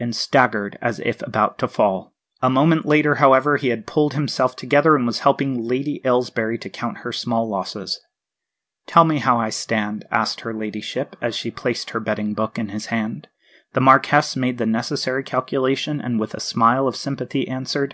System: none